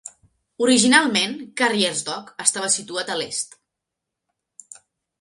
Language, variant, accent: Catalan, Central, central